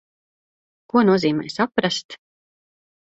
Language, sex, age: Latvian, female, 30-39